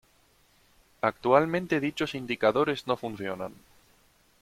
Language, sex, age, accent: Spanish, male, 19-29, España: Norte peninsular (Asturias, Castilla y León, Cantabria, País Vasco, Navarra, Aragón, La Rioja, Guadalajara, Cuenca)